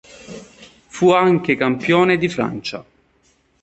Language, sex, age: Italian, male, 30-39